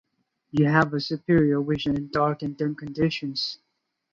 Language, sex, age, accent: English, male, 19-29, England English; India and South Asia (India, Pakistan, Sri Lanka)